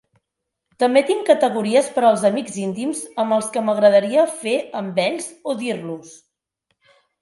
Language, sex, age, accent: Catalan, female, 30-39, Oriental